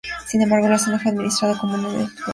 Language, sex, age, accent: Spanish, female, under 19, México